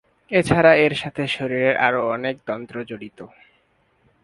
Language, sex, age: Bengali, male, 19-29